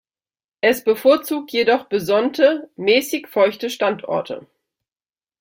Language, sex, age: German, female, 30-39